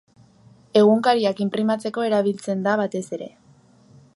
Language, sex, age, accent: Basque, female, under 19, Erdialdekoa edo Nafarra (Gipuzkoa, Nafarroa)